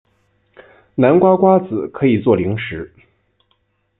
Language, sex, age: Chinese, male, 19-29